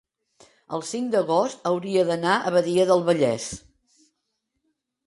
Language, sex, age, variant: Catalan, female, 60-69, Central